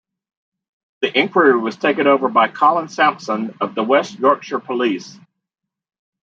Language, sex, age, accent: English, male, 50-59, United States English